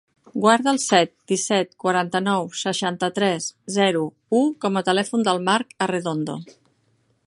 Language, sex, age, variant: Catalan, female, 50-59, Central